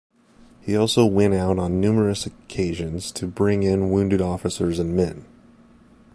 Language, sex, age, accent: English, male, 19-29, United States English